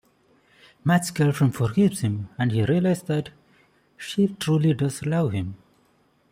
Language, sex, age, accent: English, male, 19-29, India and South Asia (India, Pakistan, Sri Lanka)